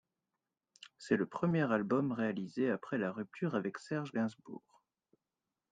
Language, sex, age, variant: French, male, 30-39, Français de métropole